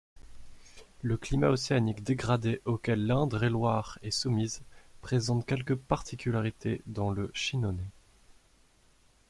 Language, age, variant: French, 19-29, Français de métropole